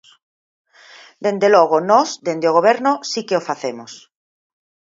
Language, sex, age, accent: Galician, female, 50-59, Normativo (estándar)